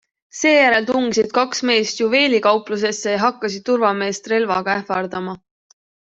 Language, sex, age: Estonian, male, 19-29